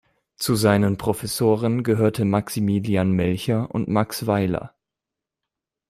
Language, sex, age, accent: German, male, 19-29, Deutschland Deutsch